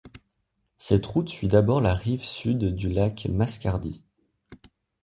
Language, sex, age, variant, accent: French, male, 19-29, Français d'Europe, Français de Suisse